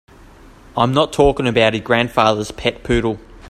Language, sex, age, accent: English, male, 19-29, Australian English